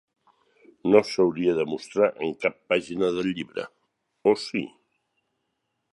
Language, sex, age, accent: Catalan, male, 60-69, Barceloní